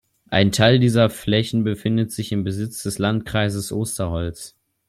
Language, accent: German, Deutschland Deutsch